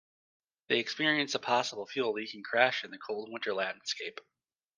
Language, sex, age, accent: English, male, 30-39, United States English